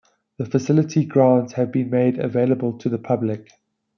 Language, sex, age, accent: English, male, 40-49, Southern African (South Africa, Zimbabwe, Namibia)